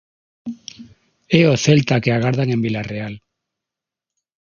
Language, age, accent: Galician, 40-49, Normativo (estándar); Neofalante